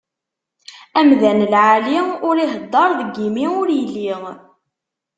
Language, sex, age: Kabyle, female, 19-29